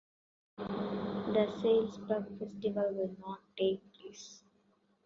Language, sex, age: English, female, 19-29